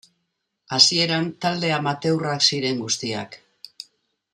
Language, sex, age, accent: Basque, female, 60-69, Mendebalekoa (Araba, Bizkaia, Gipuzkoako mendebaleko herri batzuk)